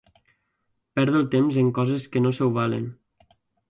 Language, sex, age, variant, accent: Catalan, male, 19-29, Valencià central, valencià